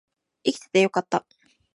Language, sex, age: Japanese, female, 19-29